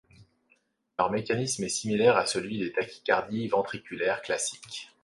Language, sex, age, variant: French, male, 40-49, Français de métropole